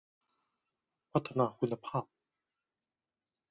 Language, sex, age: Thai, male, 19-29